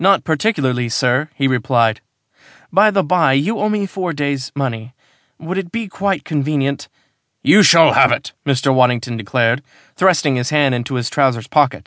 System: none